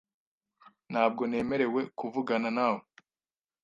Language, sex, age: Kinyarwanda, male, 19-29